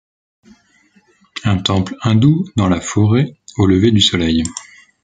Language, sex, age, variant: French, male, 19-29, Français de métropole